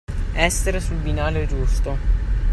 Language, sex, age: Italian, male, 50-59